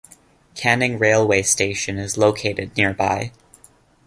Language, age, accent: English, 19-29, Canadian English